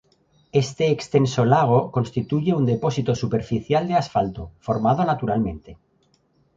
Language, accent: Spanish, España: Centro-Sur peninsular (Madrid, Toledo, Castilla-La Mancha)